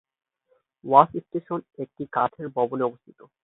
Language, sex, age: Bengali, male, 19-29